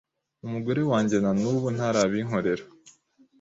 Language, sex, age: Kinyarwanda, male, 40-49